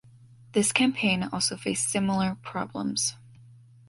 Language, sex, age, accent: English, female, under 19, United States English